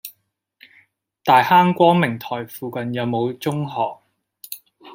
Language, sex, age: Cantonese, male, 30-39